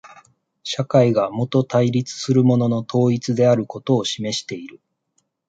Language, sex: Japanese, male